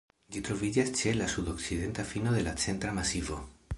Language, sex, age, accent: Esperanto, male, 40-49, Internacia